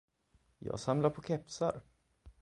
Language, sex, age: Swedish, male, 30-39